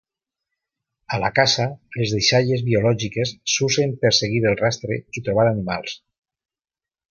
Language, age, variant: Catalan, 50-59, Valencià meridional